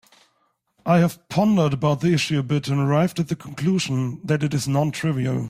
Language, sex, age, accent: English, male, 19-29, United States English